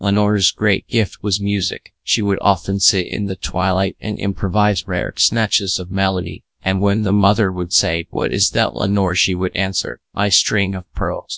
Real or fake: fake